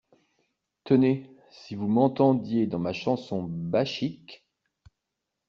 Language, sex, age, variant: French, male, 50-59, Français de métropole